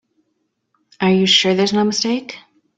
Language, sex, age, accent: English, female, 30-39, United States English